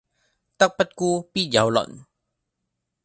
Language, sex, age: Cantonese, male, 19-29